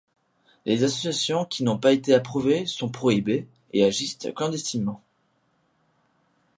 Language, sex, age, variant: French, male, under 19, Français de métropole